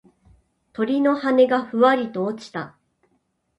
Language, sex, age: Japanese, female, 30-39